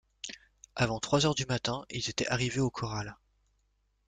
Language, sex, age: French, male, 40-49